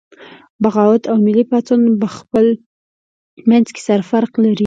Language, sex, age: Pashto, female, 19-29